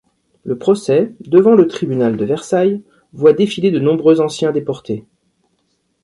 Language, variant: French, Français de métropole